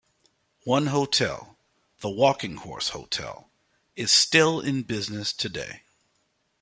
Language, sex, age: English, male, 50-59